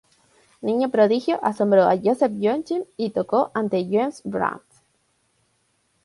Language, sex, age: Spanish, female, 19-29